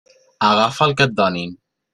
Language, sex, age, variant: Catalan, male, 19-29, Central